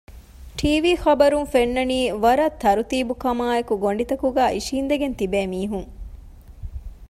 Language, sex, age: Divehi, female, 30-39